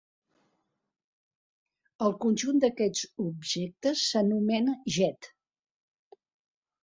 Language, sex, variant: Catalan, female, Central